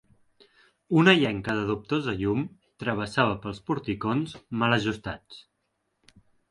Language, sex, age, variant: Catalan, male, 19-29, Central